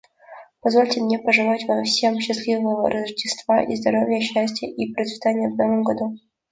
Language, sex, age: Russian, female, 19-29